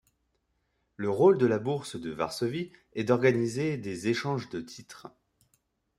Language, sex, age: French, male, 30-39